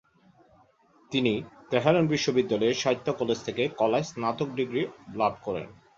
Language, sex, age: Bengali, male, 19-29